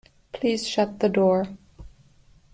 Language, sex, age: English, female, 50-59